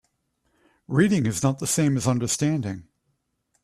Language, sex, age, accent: English, male, 40-49, United States English